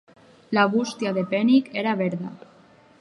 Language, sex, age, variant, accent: Catalan, female, under 19, Alacantí, valencià